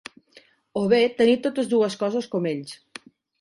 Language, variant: Catalan, Nord-Occidental